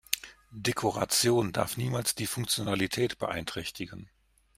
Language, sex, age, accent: German, male, 40-49, Deutschland Deutsch